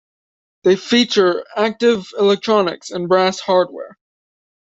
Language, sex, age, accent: English, male, 19-29, United States English